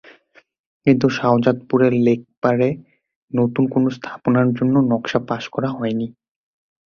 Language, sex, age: Bengali, male, 19-29